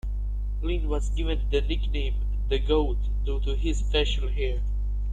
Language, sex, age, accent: English, male, 19-29, United States English